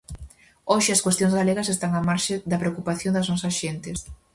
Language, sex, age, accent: Galician, female, under 19, Central (gheada)